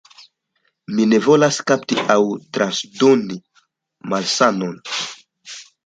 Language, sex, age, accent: Esperanto, male, 19-29, Internacia